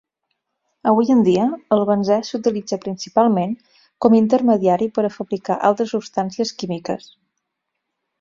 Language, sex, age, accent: Catalan, female, 30-39, Garrotxi